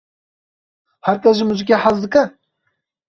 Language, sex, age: Kurdish, male, 19-29